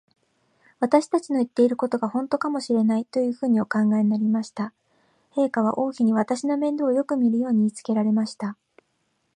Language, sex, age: Japanese, female, 40-49